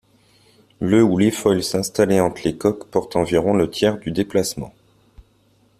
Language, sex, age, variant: French, male, 30-39, Français de métropole